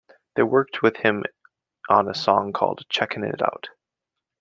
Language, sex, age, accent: English, male, 19-29, United States English